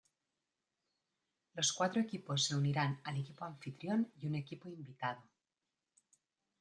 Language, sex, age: Spanish, female, 40-49